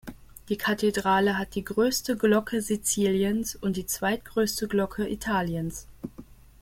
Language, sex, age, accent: German, female, 19-29, Deutschland Deutsch